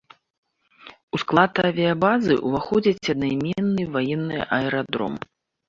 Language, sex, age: Belarusian, female, 40-49